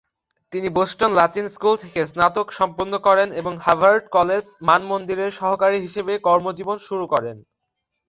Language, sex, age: Bengali, male, 19-29